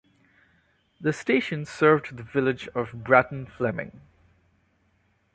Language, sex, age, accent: English, male, 30-39, India and South Asia (India, Pakistan, Sri Lanka)